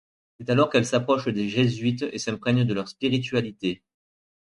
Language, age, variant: French, 30-39, Français de métropole